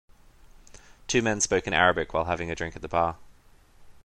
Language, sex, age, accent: English, male, 30-39, Australian English